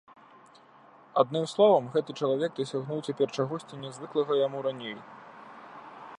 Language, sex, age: Belarusian, male, 19-29